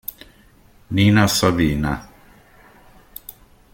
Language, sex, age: Italian, male, 50-59